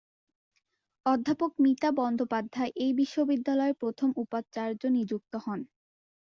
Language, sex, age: Bengali, female, under 19